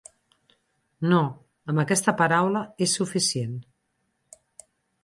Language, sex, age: Catalan, female, 50-59